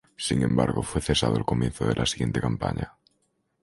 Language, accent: Spanish, España: Norte peninsular (Asturias, Castilla y León, Cantabria, País Vasco, Navarra, Aragón, La Rioja, Guadalajara, Cuenca)